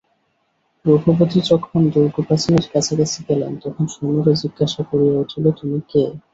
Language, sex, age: Bengali, male, 19-29